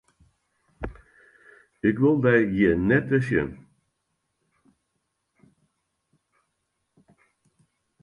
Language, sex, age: Western Frisian, male, 80-89